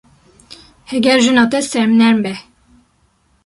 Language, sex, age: Kurdish, female, 19-29